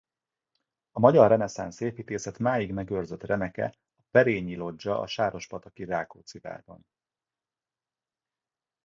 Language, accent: Hungarian, budapesti